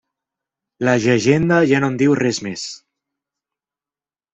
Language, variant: Catalan, Central